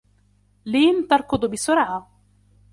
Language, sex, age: Arabic, female, under 19